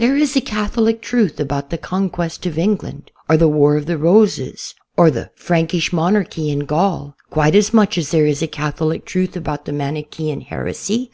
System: none